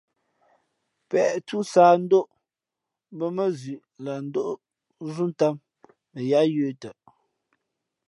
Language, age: Fe'fe', 19-29